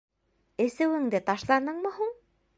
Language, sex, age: Bashkir, female, 30-39